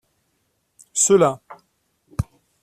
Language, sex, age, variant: French, male, 40-49, Français de métropole